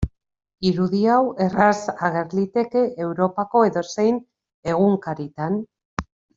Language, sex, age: Basque, female, 40-49